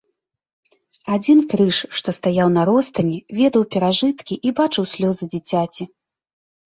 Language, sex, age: Belarusian, female, 19-29